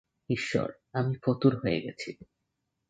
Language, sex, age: Bengali, male, 19-29